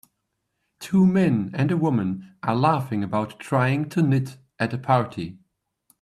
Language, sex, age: English, male, 30-39